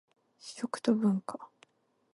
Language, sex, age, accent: Japanese, female, 19-29, 関西弁